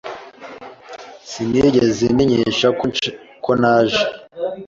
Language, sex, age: Kinyarwanda, male, 19-29